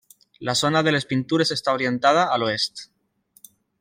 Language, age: Catalan, 19-29